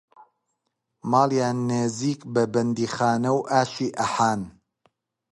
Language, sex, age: Central Kurdish, male, 30-39